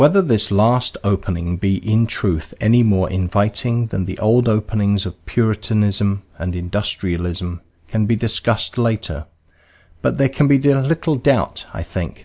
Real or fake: real